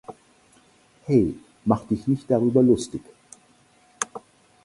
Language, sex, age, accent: German, male, 60-69, Deutschland Deutsch